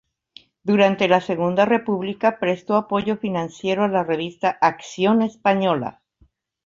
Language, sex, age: Spanish, female, 50-59